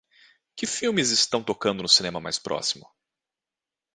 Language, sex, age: Portuguese, male, 30-39